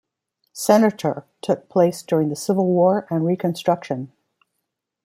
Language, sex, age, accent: English, female, 50-59, United States English